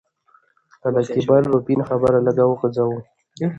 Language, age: Pashto, 19-29